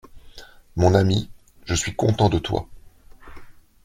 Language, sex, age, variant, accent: French, male, 40-49, Français d'Europe, Français de Belgique